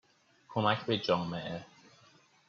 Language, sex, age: Persian, male, 19-29